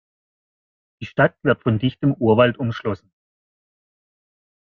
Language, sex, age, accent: German, male, 40-49, Deutschland Deutsch